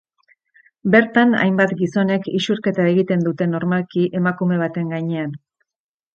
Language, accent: Basque, Erdialdekoa edo Nafarra (Gipuzkoa, Nafarroa)